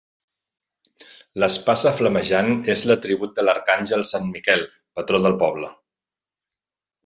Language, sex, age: Catalan, male, 50-59